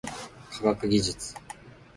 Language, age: Japanese, 19-29